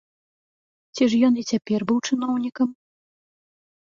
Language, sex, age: Belarusian, female, 30-39